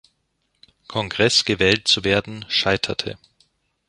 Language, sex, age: German, male, 40-49